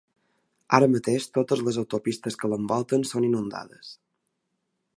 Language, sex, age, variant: Catalan, male, 19-29, Balear